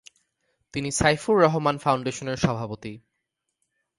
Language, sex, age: Bengali, male, 19-29